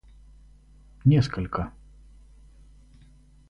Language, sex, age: Russian, male, 19-29